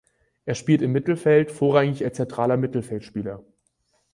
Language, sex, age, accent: German, male, 19-29, Deutschland Deutsch